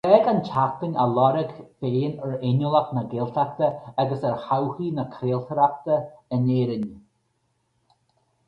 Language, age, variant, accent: Irish, 50-59, Gaeilge Uladh, Cainteoir dúchais, Gaeltacht